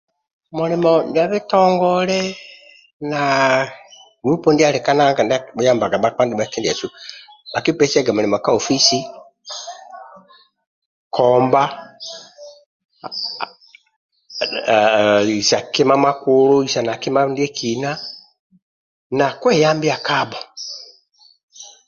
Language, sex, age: Amba (Uganda), male, 70-79